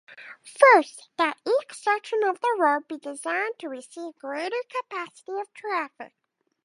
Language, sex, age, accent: English, female, under 19, United States English